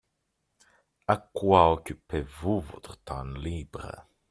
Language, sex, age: French, male, 30-39